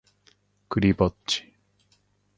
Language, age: Japanese, 50-59